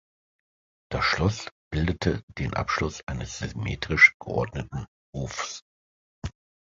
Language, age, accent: German, 50-59, Deutschland Deutsch